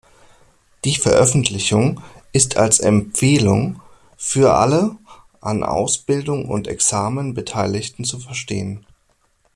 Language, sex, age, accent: German, male, 30-39, Deutschland Deutsch